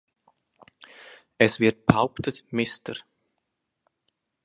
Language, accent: German, Schweizerdeutsch